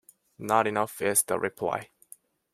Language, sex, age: English, male, 19-29